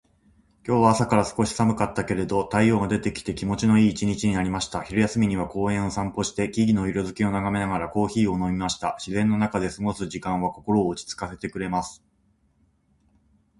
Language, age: Japanese, 40-49